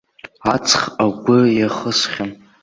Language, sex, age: Abkhazian, male, under 19